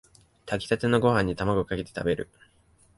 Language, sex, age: Japanese, male, 19-29